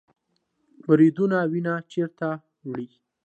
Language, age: Pashto, 19-29